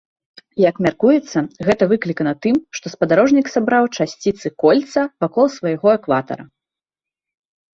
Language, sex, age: Belarusian, female, 19-29